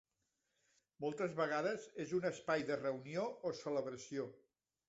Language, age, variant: Catalan, 50-59, Central